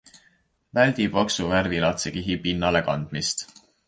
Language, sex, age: Estonian, male, 19-29